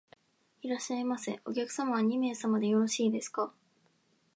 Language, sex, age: Japanese, female, 19-29